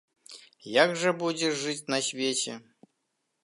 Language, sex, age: Belarusian, male, 40-49